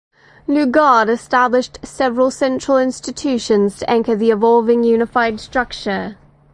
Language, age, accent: English, 30-39, United States English; England English